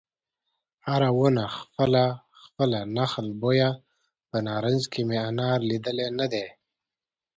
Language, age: Pashto, 19-29